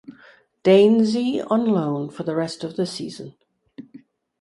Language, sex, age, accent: English, female, 60-69, Canadian English